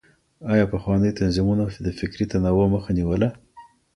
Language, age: Pashto, 30-39